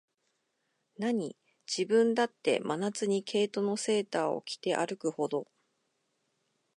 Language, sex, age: Japanese, female, 40-49